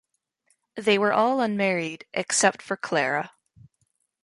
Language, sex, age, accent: English, female, 19-29, Canadian English